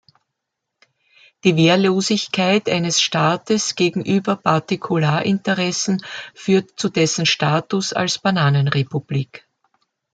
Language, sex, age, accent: German, female, 70-79, Österreichisches Deutsch